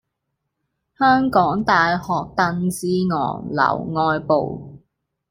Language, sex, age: Cantonese, female, 19-29